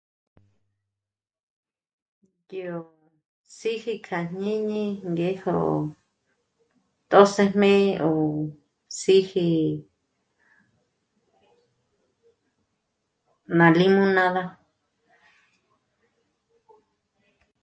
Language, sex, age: Michoacán Mazahua, female, 60-69